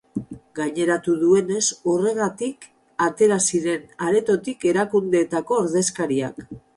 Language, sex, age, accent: Basque, female, 40-49, Mendebalekoa (Araba, Bizkaia, Gipuzkoako mendebaleko herri batzuk)